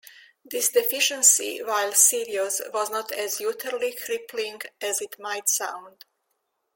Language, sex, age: English, female, 60-69